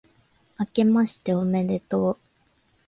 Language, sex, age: Japanese, female, 19-29